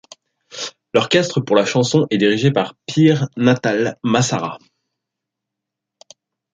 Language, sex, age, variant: French, male, 19-29, Français de métropole